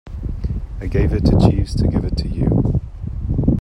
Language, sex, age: English, male, 30-39